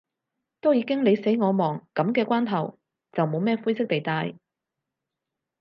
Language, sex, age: Cantonese, female, 30-39